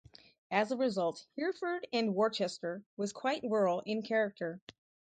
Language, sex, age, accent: English, female, 50-59, United States English